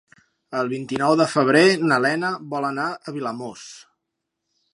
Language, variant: Catalan, Central